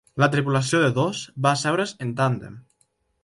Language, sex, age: Catalan, male, under 19